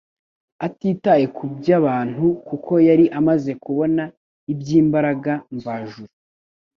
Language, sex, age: Kinyarwanda, male, under 19